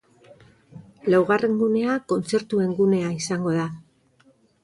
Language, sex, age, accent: Basque, female, 50-59, Mendebalekoa (Araba, Bizkaia, Gipuzkoako mendebaleko herri batzuk)